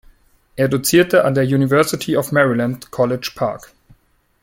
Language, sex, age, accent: German, male, 19-29, Deutschland Deutsch